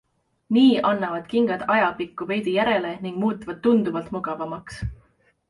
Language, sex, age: Estonian, female, 19-29